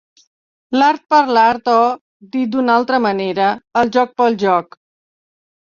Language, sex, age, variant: Catalan, female, 60-69, Central